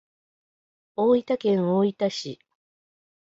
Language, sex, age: Japanese, female, 50-59